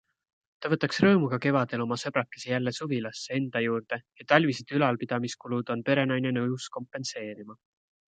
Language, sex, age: Estonian, male, 19-29